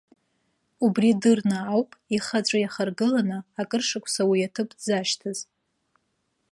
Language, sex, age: Abkhazian, female, 19-29